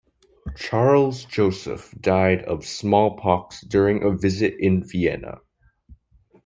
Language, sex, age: English, male, under 19